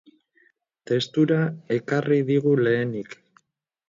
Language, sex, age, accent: Basque, female, 50-59, Mendebalekoa (Araba, Bizkaia, Gipuzkoako mendebaleko herri batzuk)